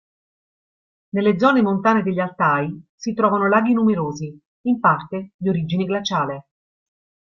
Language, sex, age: Italian, female, 40-49